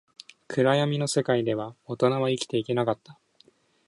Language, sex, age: Japanese, male, 19-29